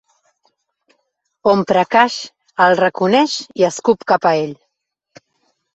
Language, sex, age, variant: Catalan, female, 40-49, Central